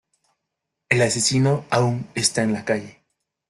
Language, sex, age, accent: Spanish, male, 19-29, Andino-Pacífico: Colombia, Perú, Ecuador, oeste de Bolivia y Venezuela andina